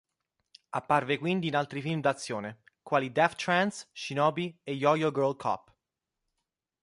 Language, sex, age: Italian, male, 19-29